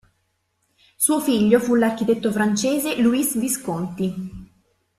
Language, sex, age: Italian, female, 30-39